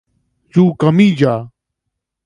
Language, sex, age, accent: Spanish, male, 19-29, Chileno: Chile, Cuyo